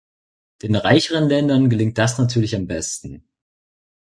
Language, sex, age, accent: German, male, under 19, Deutschland Deutsch